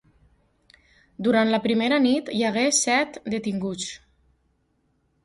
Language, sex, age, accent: Catalan, female, 40-49, valencià